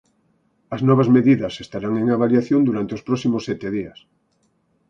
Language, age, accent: Galician, 50-59, Central (gheada)